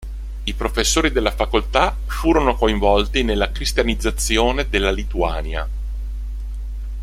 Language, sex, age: Italian, male, 50-59